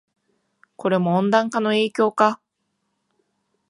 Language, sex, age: Japanese, female, 19-29